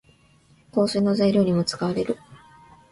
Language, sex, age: Japanese, female, under 19